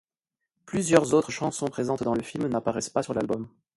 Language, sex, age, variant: French, male, 30-39, Français de métropole